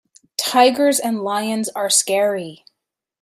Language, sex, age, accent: English, female, 30-39, United States English